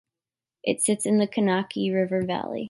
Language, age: English, 19-29